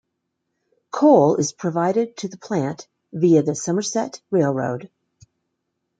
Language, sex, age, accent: English, female, 50-59, United States English